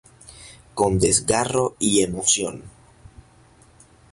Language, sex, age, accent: Spanish, male, 19-29, Caribe: Cuba, Venezuela, Puerto Rico, República Dominicana, Panamá, Colombia caribeña, México caribeño, Costa del golfo de México; Andino-Pacífico: Colombia, Perú, Ecuador, oeste de Bolivia y Venezuela andina